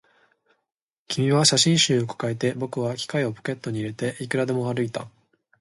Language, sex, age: Japanese, male, 19-29